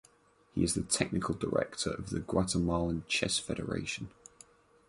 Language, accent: English, England English